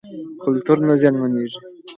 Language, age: Pashto, 19-29